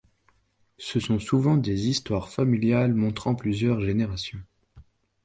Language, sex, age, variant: French, male, 19-29, Français de métropole